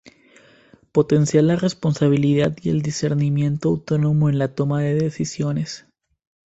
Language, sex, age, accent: Spanish, male, 19-29, Andino-Pacífico: Colombia, Perú, Ecuador, oeste de Bolivia y Venezuela andina